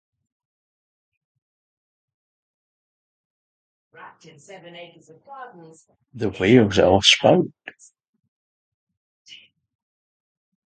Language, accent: English, England English